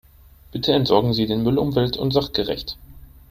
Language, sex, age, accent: German, male, under 19, Deutschland Deutsch